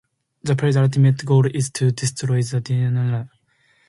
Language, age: English, 19-29